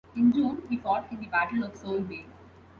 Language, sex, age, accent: English, female, 19-29, India and South Asia (India, Pakistan, Sri Lanka)